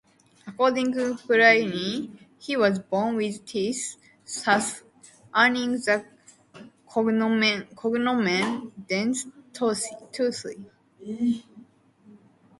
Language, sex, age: English, female, under 19